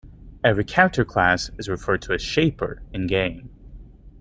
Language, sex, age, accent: English, male, 19-29, Canadian English